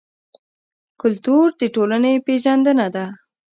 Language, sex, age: Pashto, female, under 19